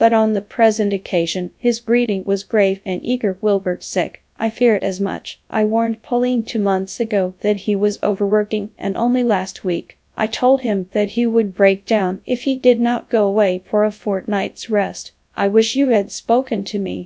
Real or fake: fake